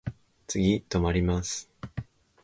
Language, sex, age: Japanese, male, 19-29